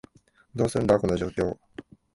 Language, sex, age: Japanese, male, 19-29